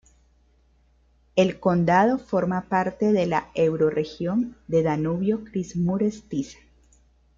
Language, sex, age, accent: Spanish, female, 30-39, Caribe: Cuba, Venezuela, Puerto Rico, República Dominicana, Panamá, Colombia caribeña, México caribeño, Costa del golfo de México